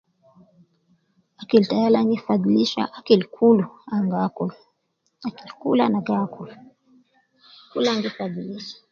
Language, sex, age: Nubi, female, 30-39